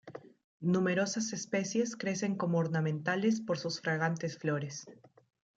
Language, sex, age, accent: Spanish, female, 19-29, Andino-Pacífico: Colombia, Perú, Ecuador, oeste de Bolivia y Venezuela andina